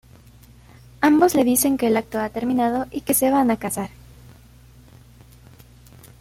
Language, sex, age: Spanish, female, 19-29